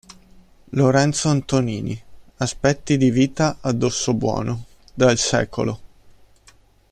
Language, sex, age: Italian, male, 30-39